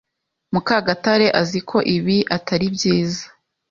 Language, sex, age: Kinyarwanda, female, 19-29